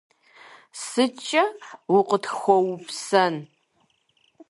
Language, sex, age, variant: Kabardian, female, 30-39, Адыгэбзэ (Къэбэрдей, Кирил, псоми зэдай)